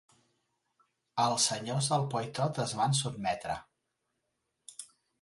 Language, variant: Catalan, Central